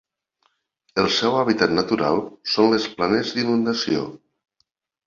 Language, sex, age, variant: Catalan, male, 50-59, Septentrional